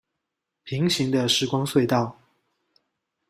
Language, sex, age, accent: Chinese, male, 30-39, 出生地：高雄市